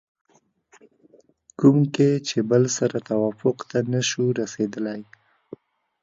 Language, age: Pashto, 19-29